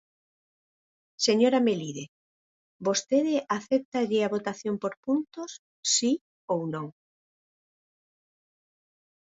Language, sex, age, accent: Galician, female, 50-59, Oriental (común en zona oriental)